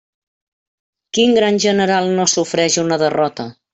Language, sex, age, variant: Catalan, female, 60-69, Central